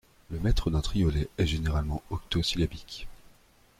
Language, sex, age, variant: French, male, 19-29, Français de métropole